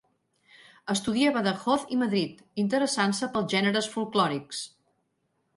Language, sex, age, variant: Catalan, female, 40-49, Central